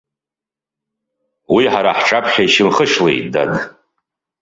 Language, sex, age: Abkhazian, male, 40-49